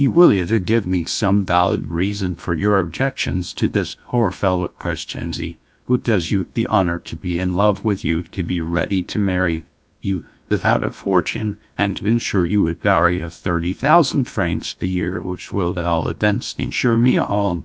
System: TTS, GlowTTS